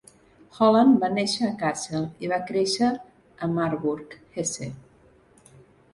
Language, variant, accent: Catalan, Central, central